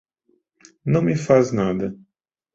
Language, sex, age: Portuguese, male, 50-59